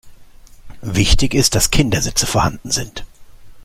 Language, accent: German, Deutschland Deutsch